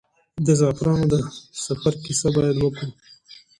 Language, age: Pashto, 30-39